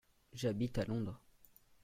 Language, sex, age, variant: French, male, under 19, Français de métropole